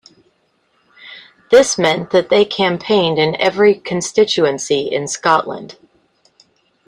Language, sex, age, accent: English, female, 40-49, United States English